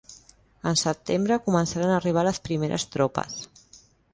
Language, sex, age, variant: Catalan, female, 30-39, Central